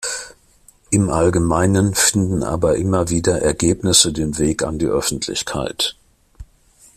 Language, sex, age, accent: German, male, 50-59, Deutschland Deutsch